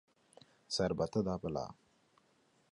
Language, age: Punjabi, 30-39